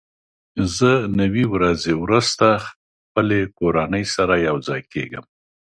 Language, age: Pashto, 60-69